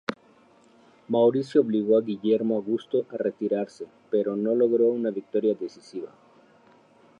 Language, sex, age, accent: Spanish, male, 19-29, México